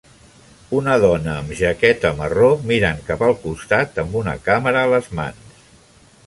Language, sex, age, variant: Catalan, male, 60-69, Central